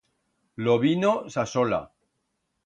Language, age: Aragonese, 50-59